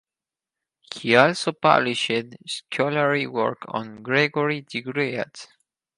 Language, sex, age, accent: English, male, 19-29, United States English